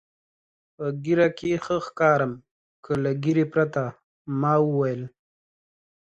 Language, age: Pashto, 30-39